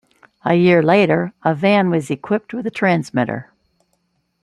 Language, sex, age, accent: English, female, 60-69, United States English